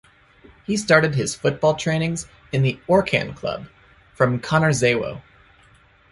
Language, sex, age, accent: English, male, under 19, United States English